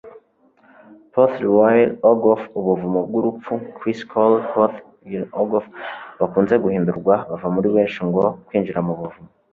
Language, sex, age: Kinyarwanda, male, 19-29